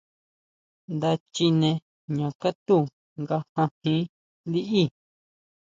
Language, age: Huautla Mazatec, 30-39